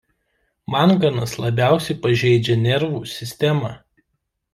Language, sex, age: Lithuanian, male, 19-29